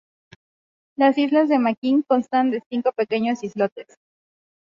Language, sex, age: Spanish, female, 19-29